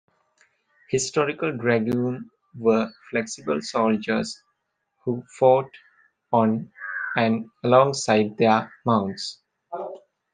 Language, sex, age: English, male, 19-29